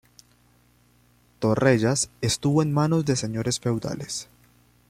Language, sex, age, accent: Spanish, male, 19-29, Andino-Pacífico: Colombia, Perú, Ecuador, oeste de Bolivia y Venezuela andina